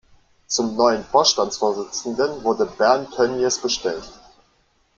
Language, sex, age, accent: German, male, 19-29, Deutschland Deutsch